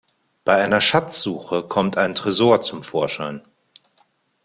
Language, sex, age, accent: German, male, 50-59, Deutschland Deutsch